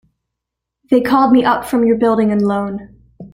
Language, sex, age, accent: English, female, under 19, Canadian English